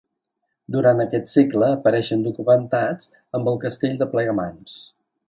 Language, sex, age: Catalan, male, 50-59